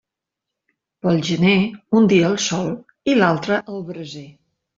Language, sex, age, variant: Catalan, female, 50-59, Central